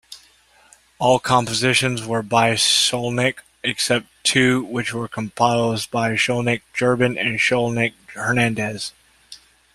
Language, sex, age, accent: English, male, 30-39, United States English